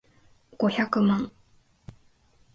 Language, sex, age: Japanese, female, 19-29